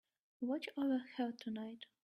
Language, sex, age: English, female, 19-29